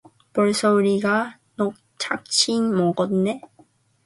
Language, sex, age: Korean, female, 19-29